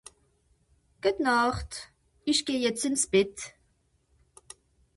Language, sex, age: Swiss German, female, 50-59